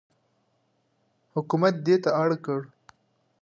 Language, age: Pashto, 19-29